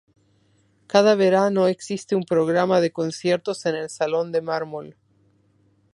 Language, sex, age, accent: Spanish, female, 50-59, Rioplatense: Argentina, Uruguay, este de Bolivia, Paraguay